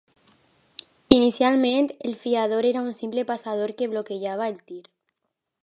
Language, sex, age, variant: Catalan, female, under 19, Alacantí